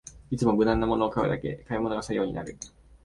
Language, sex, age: Japanese, male, 19-29